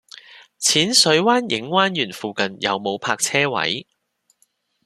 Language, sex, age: Cantonese, male, 30-39